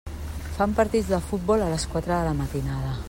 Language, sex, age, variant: Catalan, female, 50-59, Central